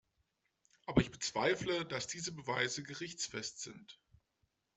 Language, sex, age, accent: German, male, 19-29, Deutschland Deutsch